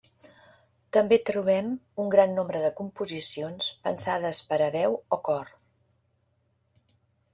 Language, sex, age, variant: Catalan, female, 50-59, Central